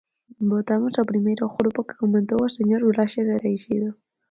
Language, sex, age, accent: Galician, female, under 19, Atlántico (seseo e gheada)